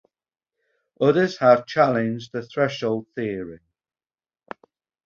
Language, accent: English, England English